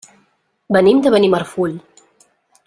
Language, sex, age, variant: Catalan, female, 40-49, Central